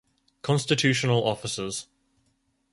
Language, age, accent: English, 19-29, Australian English